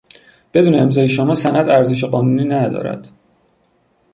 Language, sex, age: Persian, male, 30-39